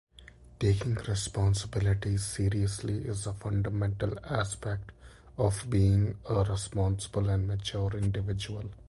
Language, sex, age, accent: English, male, 19-29, India and South Asia (India, Pakistan, Sri Lanka)